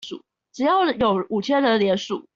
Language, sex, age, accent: Chinese, female, 19-29, 出生地：臺北市